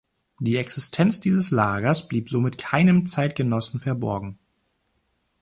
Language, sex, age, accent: German, male, 19-29, Deutschland Deutsch